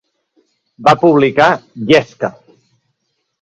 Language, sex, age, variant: Catalan, male, 40-49, Central